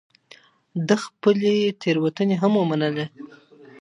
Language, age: Pashto, 19-29